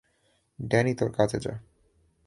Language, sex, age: Bengali, male, 19-29